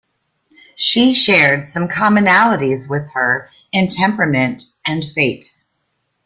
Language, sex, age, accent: English, female, 40-49, United States English